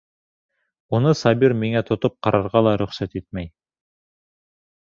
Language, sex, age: Bashkir, male, 19-29